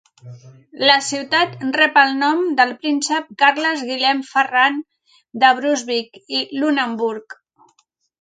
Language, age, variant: Catalan, 40-49, Central